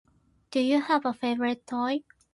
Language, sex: English, female